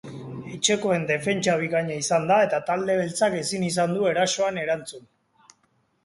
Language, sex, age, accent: Basque, male, 30-39, Mendebalekoa (Araba, Bizkaia, Gipuzkoako mendebaleko herri batzuk)